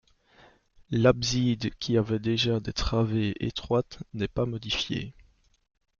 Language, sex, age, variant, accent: French, male, 19-29, Français d'Europe, Français de Belgique